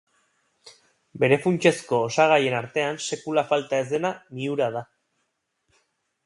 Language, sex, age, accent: Basque, male, 30-39, Erdialdekoa edo Nafarra (Gipuzkoa, Nafarroa)